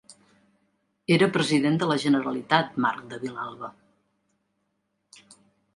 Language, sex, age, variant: Catalan, female, 60-69, Central